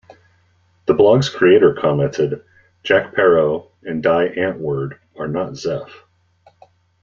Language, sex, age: English, male, 40-49